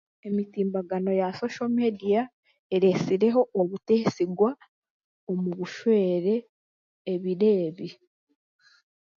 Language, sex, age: Chiga, female, 19-29